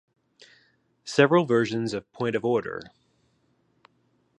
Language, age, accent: English, 40-49, United States English; Australian English